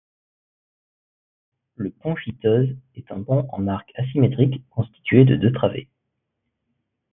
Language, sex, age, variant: French, male, 19-29, Français de métropole